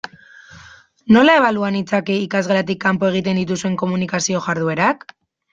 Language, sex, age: Basque, female, 19-29